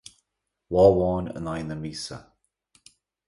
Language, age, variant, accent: Irish, 50-59, Gaeilge Chonnacht, Cainteoir dúchais, Gaeltacht